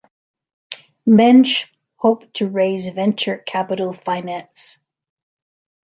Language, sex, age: English, female, 60-69